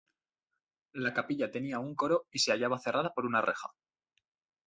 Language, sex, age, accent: Spanish, male, 19-29, España: Norte peninsular (Asturias, Castilla y León, Cantabria, País Vasco, Navarra, Aragón, La Rioja, Guadalajara, Cuenca)